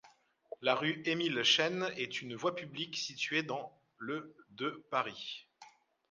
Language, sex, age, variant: French, male, 30-39, Français de métropole